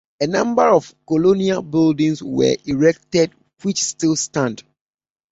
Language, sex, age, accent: English, male, 30-39, United States English